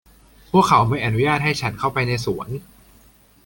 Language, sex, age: Thai, male, 19-29